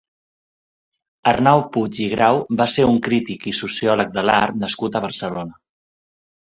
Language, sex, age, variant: Catalan, male, 19-29, Central